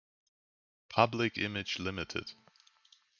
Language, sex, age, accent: German, male, 19-29, Deutschland Deutsch